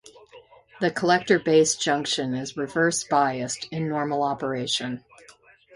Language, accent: English, United States English